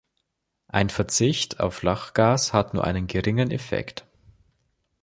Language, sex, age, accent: German, male, under 19, Deutschland Deutsch